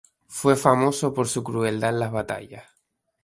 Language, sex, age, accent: Spanish, male, 19-29, España: Islas Canarias